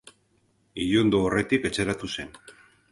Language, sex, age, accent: Basque, male, 50-59, Mendebalekoa (Araba, Bizkaia, Gipuzkoako mendebaleko herri batzuk)